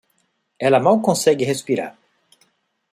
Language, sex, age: Portuguese, male, 40-49